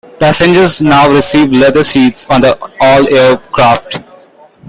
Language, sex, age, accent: English, male, 19-29, India and South Asia (India, Pakistan, Sri Lanka)